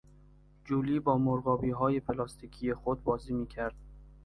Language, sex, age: Persian, male, 19-29